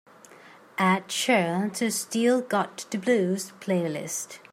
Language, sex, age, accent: English, female, 19-29, England English